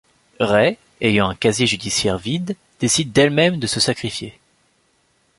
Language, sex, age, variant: French, male, 19-29, Français de métropole